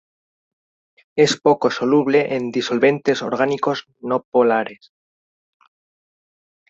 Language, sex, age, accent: Spanish, male, 19-29, España: Centro-Sur peninsular (Madrid, Toledo, Castilla-La Mancha)